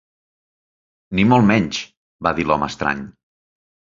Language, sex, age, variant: Catalan, male, 19-29, Central